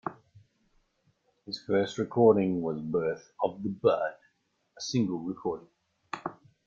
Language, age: English, 90+